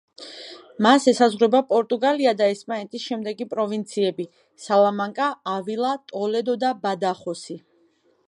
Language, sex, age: Georgian, female, 19-29